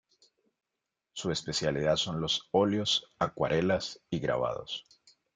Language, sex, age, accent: Spanish, male, 40-49, Andino-Pacífico: Colombia, Perú, Ecuador, oeste de Bolivia y Venezuela andina